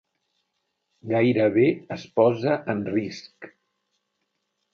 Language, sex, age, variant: Catalan, male, 60-69, Central